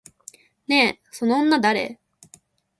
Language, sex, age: Japanese, female, 19-29